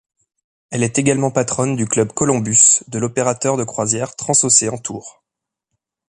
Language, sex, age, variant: French, male, 30-39, Français de métropole